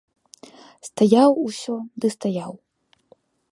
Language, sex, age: Belarusian, female, under 19